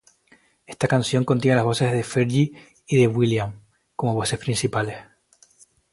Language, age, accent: Spanish, 19-29, España: Islas Canarias